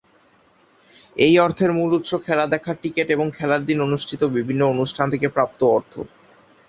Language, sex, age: Bengali, male, under 19